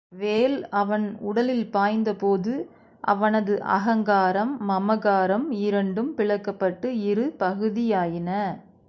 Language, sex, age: Tamil, female, 40-49